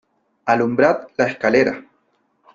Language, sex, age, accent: Spanish, male, 30-39, Chileno: Chile, Cuyo